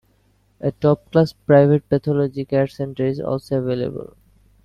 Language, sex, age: English, male, 19-29